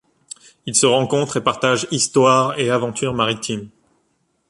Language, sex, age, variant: French, male, 19-29, Français de métropole